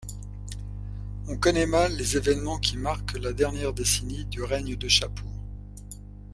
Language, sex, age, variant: French, male, 60-69, Français de métropole